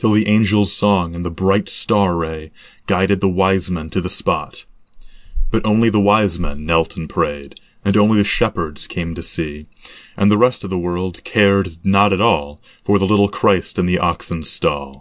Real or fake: real